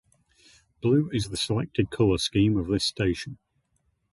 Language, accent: English, England English